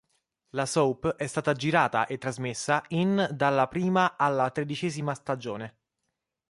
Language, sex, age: Italian, male, 19-29